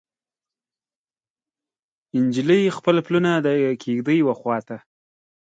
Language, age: Pashto, 19-29